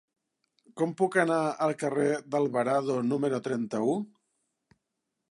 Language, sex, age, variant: Catalan, male, 50-59, Septentrional